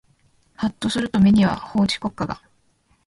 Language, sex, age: Japanese, female, 19-29